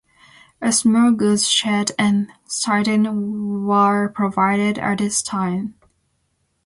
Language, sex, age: English, female, 19-29